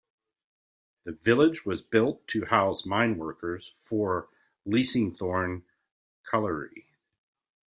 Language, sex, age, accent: English, male, 50-59, United States English